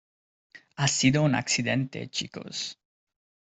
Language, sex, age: Spanish, male, 19-29